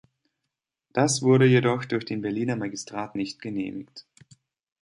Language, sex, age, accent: German, male, 19-29, Deutschland Deutsch